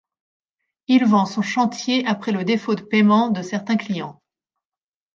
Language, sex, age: French, female, 40-49